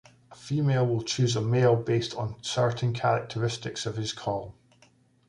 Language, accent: English, Scottish English